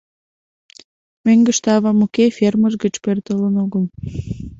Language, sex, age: Mari, female, 19-29